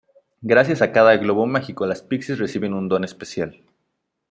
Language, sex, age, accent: Spanish, male, under 19, México